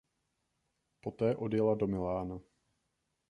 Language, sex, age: Czech, male, 19-29